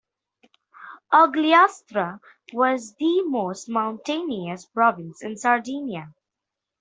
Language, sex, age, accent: English, female, under 19, India and South Asia (India, Pakistan, Sri Lanka)